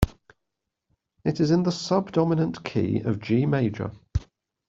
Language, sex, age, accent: English, male, 30-39, England English